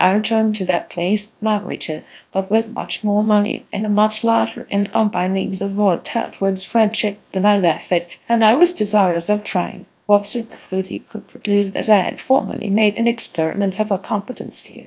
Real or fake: fake